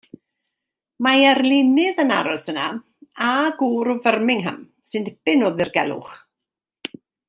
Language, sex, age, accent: Welsh, female, 60-69, Y Deyrnas Unedig Cymraeg